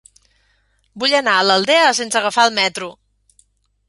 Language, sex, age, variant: Catalan, female, 40-49, Central